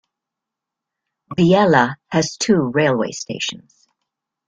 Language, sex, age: English, female, 60-69